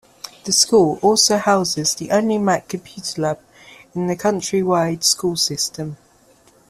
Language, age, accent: English, under 19, England English